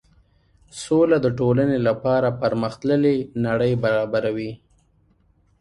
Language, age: Pashto, 19-29